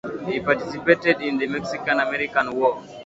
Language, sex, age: English, male, 19-29